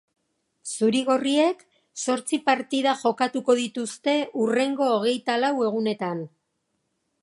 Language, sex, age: Basque, female, 60-69